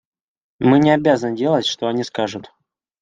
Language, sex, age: Russian, male, 19-29